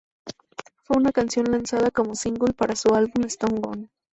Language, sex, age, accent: Spanish, female, 19-29, México